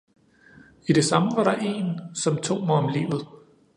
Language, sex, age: Danish, male, 30-39